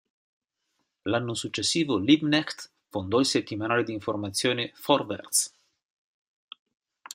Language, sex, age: Italian, male, 50-59